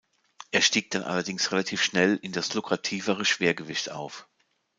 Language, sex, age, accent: German, male, 50-59, Deutschland Deutsch